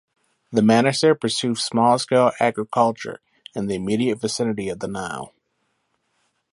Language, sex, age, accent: English, male, 30-39, United States English